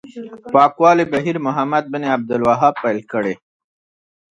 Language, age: Pashto, 30-39